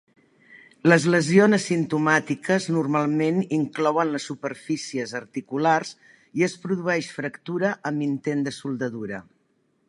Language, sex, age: Catalan, female, 60-69